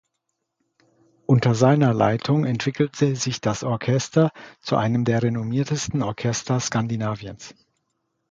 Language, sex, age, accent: German, male, 40-49, Deutschland Deutsch